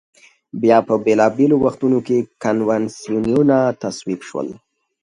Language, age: Pashto, 19-29